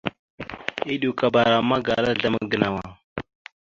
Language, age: Mada (Cameroon), 19-29